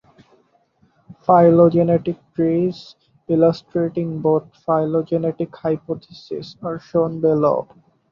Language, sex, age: English, male, 19-29